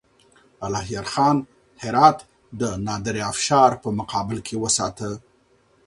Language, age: Pashto, 40-49